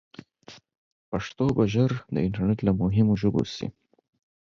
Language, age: Pashto, 30-39